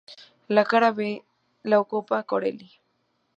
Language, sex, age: Spanish, female, 19-29